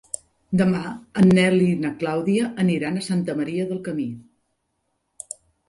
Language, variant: Catalan, Central